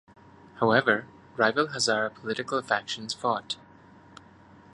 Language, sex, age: English, male, 30-39